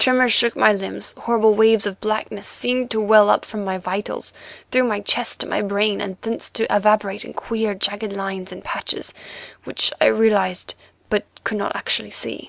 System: none